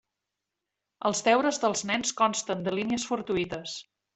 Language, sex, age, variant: Catalan, female, 40-49, Central